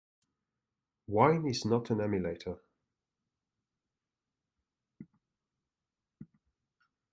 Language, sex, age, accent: English, male, 30-39, England English